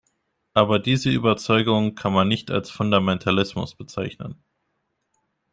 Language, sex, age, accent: German, male, 19-29, Deutschland Deutsch